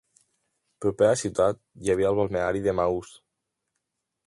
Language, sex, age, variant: Catalan, male, under 19, Central